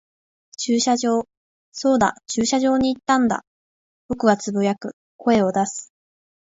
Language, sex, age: Japanese, female, under 19